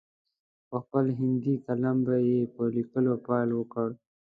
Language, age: Pashto, 19-29